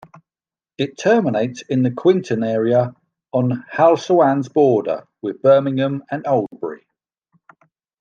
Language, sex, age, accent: English, male, 40-49, England English